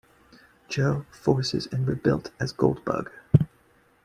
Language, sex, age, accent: English, male, 30-39, United States English